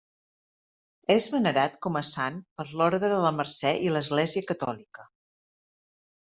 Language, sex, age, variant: Catalan, female, 40-49, Central